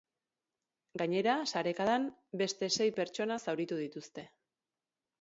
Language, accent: Basque, Erdialdekoa edo Nafarra (Gipuzkoa, Nafarroa)